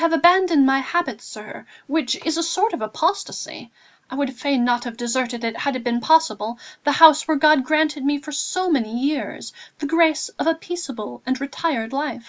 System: none